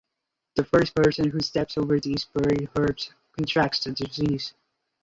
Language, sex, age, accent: English, male, 19-29, England English; India and South Asia (India, Pakistan, Sri Lanka)